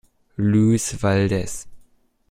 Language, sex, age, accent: German, male, under 19, Deutschland Deutsch